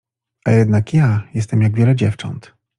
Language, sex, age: Polish, male, 40-49